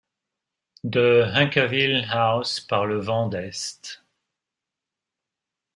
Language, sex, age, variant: French, male, 50-59, Français de métropole